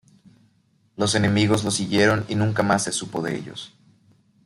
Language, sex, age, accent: Spanish, male, 19-29, México